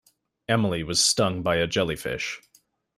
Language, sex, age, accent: English, male, 19-29, Canadian English